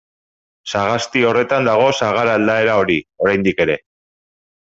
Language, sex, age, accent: Basque, male, 30-39, Erdialdekoa edo Nafarra (Gipuzkoa, Nafarroa)